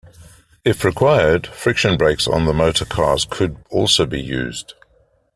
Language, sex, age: English, male, 50-59